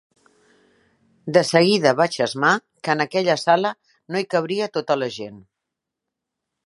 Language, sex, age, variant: Catalan, female, 60-69, Central